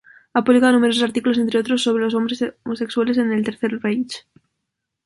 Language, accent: Spanish, España: Norte peninsular (Asturias, Castilla y León, Cantabria, País Vasco, Navarra, Aragón, La Rioja, Guadalajara, Cuenca)